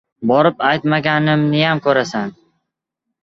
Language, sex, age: Uzbek, male, 19-29